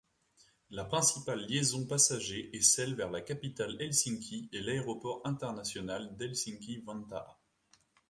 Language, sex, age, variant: French, male, 19-29, Français de métropole